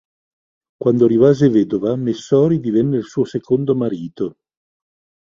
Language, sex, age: Italian, male, 50-59